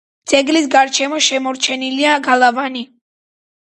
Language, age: Georgian, 19-29